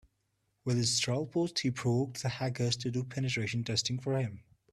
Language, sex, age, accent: English, male, 19-29, India and South Asia (India, Pakistan, Sri Lanka)